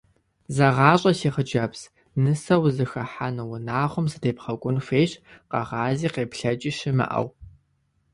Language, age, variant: Kabardian, 19-29, Адыгэбзэ (Къэбэрдей, Кирил, Урысей)